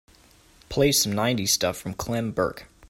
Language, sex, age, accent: English, male, 19-29, United States English